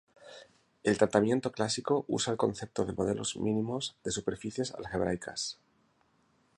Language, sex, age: Spanish, male, 50-59